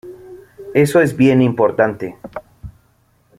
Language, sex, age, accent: Spanish, male, 30-39, México